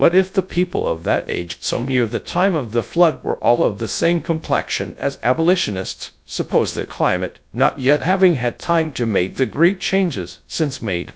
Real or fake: fake